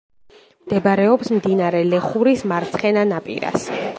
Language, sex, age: Georgian, female, 19-29